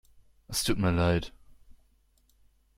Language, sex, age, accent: German, male, 19-29, Deutschland Deutsch